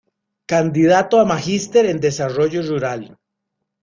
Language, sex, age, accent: Spanish, male, 50-59, América central